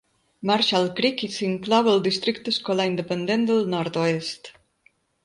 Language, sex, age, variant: Catalan, female, 50-59, Balear